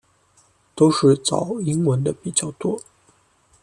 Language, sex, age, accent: Chinese, male, 19-29, 出生地：湖北省